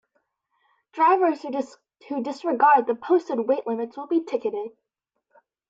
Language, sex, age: English, female, 19-29